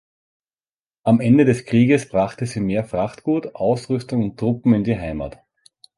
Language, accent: German, Österreichisches Deutsch